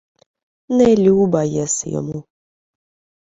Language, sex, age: Ukrainian, female, 19-29